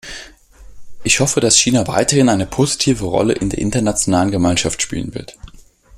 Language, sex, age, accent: German, male, 19-29, Deutschland Deutsch